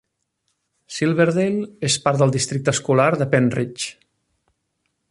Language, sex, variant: Catalan, male, Central